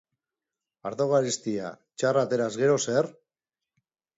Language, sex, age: Basque, male, 40-49